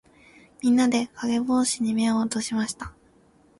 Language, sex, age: Japanese, female, 19-29